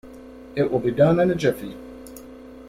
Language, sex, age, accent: English, male, 40-49, United States English